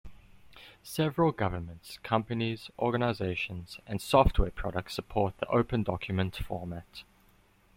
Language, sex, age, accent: English, male, 19-29, Southern African (South Africa, Zimbabwe, Namibia)